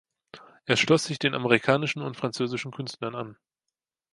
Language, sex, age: German, male, under 19